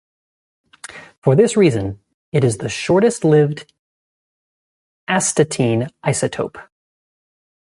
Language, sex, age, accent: English, male, 19-29, United States English